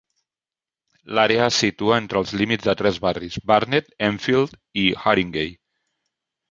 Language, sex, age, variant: Catalan, male, 60-69, Central